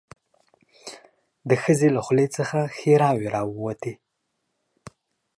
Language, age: Pashto, 19-29